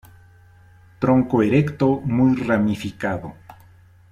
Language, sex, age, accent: Spanish, male, 50-59, México